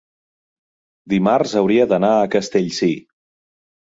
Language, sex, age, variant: Catalan, male, 30-39, Central